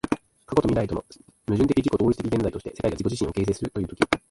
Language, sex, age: Japanese, male, 19-29